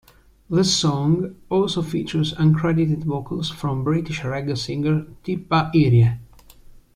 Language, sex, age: English, male, 30-39